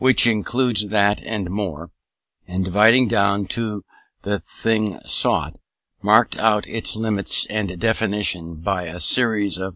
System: none